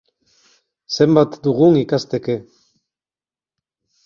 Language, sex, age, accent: Basque, male, 50-59, Mendebalekoa (Araba, Bizkaia, Gipuzkoako mendebaleko herri batzuk)